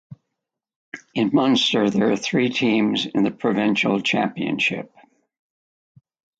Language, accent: English, United States English